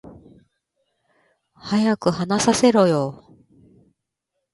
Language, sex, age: Japanese, female, 50-59